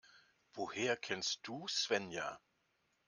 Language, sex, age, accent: German, male, 60-69, Deutschland Deutsch